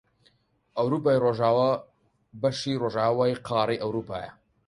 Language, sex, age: Central Kurdish, male, 19-29